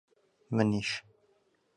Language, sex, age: Central Kurdish, male, 30-39